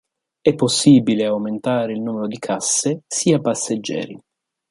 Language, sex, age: Italian, male, 19-29